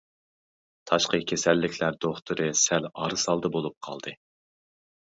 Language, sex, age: Uyghur, male, 30-39